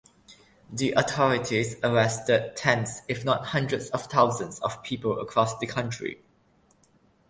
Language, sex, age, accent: English, male, 19-29, Malaysian English